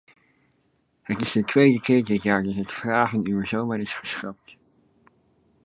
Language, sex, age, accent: Dutch, male, 30-39, Nederlands Nederlands